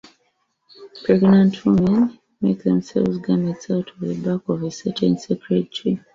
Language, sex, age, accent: English, female, 30-39, England English